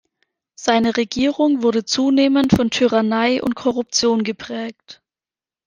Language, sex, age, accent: German, female, 19-29, Deutschland Deutsch